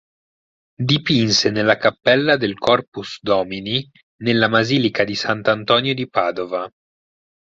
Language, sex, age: Italian, male, 19-29